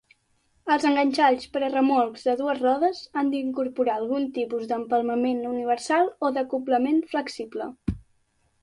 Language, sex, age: Catalan, female, under 19